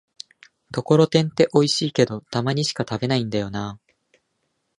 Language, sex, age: Japanese, male, 19-29